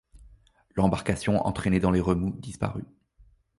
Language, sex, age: French, male, 19-29